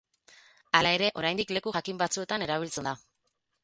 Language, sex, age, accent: Basque, female, 30-39, Mendebalekoa (Araba, Bizkaia, Gipuzkoako mendebaleko herri batzuk)